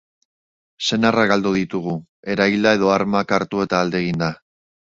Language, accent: Basque, Erdialdekoa edo Nafarra (Gipuzkoa, Nafarroa)